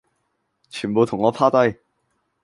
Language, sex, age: Cantonese, male, 19-29